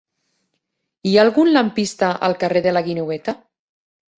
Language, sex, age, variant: Catalan, female, 40-49, Nord-Occidental